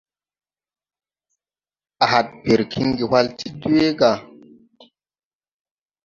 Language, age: Tupuri, 19-29